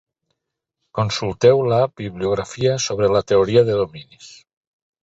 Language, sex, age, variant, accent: Catalan, male, 70-79, Nord-Occidental, Lleidatà